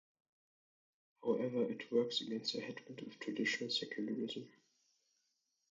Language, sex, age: English, male, 19-29